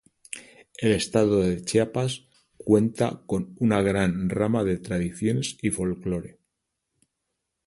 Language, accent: Spanish, España: Centro-Sur peninsular (Madrid, Toledo, Castilla-La Mancha)